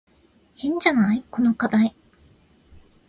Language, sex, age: Japanese, female, 30-39